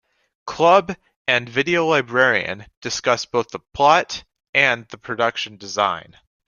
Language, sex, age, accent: English, male, under 19, United States English